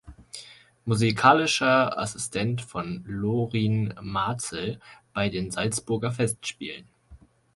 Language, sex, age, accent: German, male, 19-29, Deutschland Deutsch